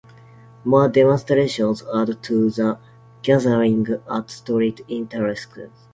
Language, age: English, 19-29